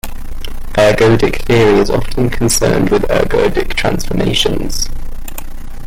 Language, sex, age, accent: English, male, 19-29, England English